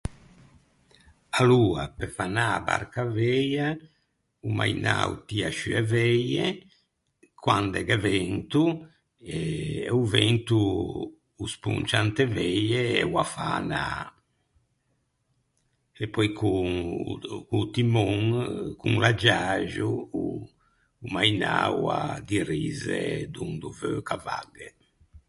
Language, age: Ligurian, 70-79